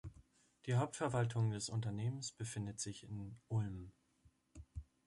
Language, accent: German, Deutschland Deutsch